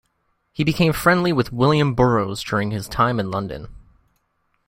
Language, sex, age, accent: English, male, under 19, Canadian English